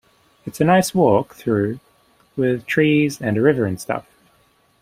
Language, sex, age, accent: English, male, 30-39, New Zealand English